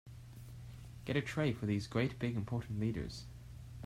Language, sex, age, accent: English, male, 19-29, United States English